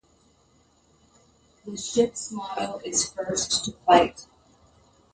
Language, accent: English, United States English